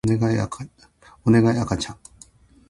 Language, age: Japanese, 60-69